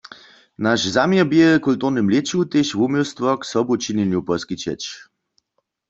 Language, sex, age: Upper Sorbian, male, 40-49